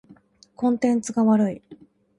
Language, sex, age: Japanese, female, 19-29